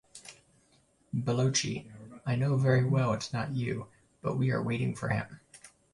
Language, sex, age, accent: English, male, 19-29, United States English